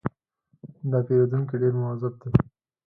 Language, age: Pashto, 19-29